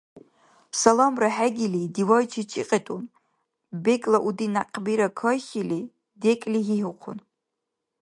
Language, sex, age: Dargwa, female, 19-29